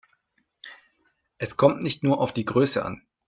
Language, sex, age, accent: German, male, 19-29, Deutschland Deutsch